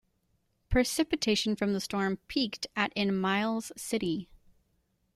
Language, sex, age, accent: English, female, 19-29, United States English